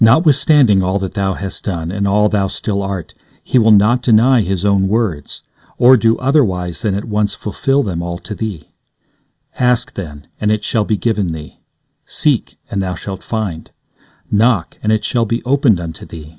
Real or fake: real